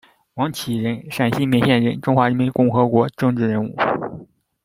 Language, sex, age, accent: Chinese, male, 19-29, 出生地：江苏省